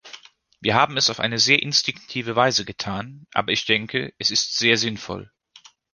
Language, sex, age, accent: German, male, 30-39, Deutschland Deutsch